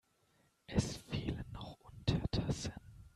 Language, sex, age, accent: German, male, 19-29, Deutschland Deutsch